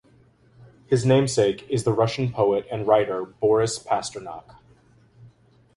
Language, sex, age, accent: English, male, 19-29, United States English